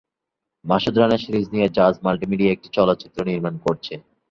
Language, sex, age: Bengali, male, 19-29